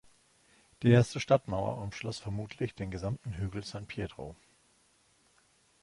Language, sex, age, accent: German, male, 40-49, Deutschland Deutsch